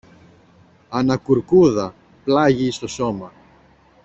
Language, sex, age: Greek, male, 40-49